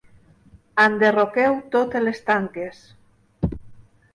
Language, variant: Catalan, Nord-Occidental